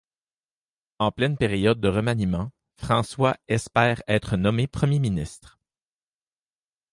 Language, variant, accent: French, Français d'Amérique du Nord, Français du Canada